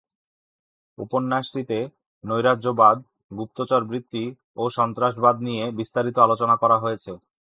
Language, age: Bengali, 30-39